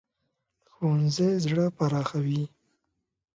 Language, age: Pashto, 19-29